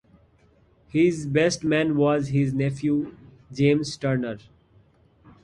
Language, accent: English, India and South Asia (India, Pakistan, Sri Lanka)